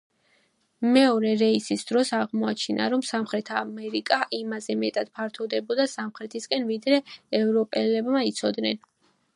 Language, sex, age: Georgian, female, 19-29